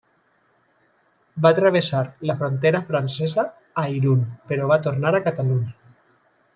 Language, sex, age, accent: Catalan, male, 30-39, valencià